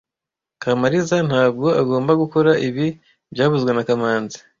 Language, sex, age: Kinyarwanda, male, 19-29